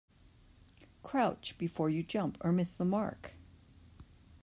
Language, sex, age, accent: English, female, 50-59, United States English